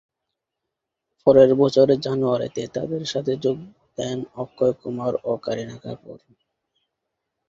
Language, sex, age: Bengali, male, 19-29